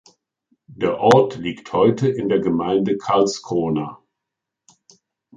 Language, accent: German, Deutschland Deutsch